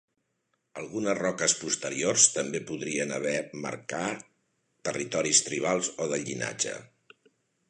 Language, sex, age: Catalan, male, 60-69